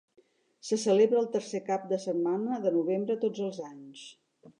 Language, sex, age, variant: Catalan, female, 60-69, Central